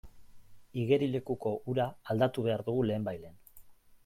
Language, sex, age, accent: Basque, male, 40-49, Mendebalekoa (Araba, Bizkaia, Gipuzkoako mendebaleko herri batzuk)